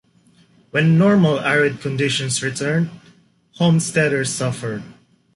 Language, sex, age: English, male, 19-29